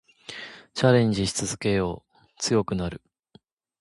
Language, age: Japanese, 19-29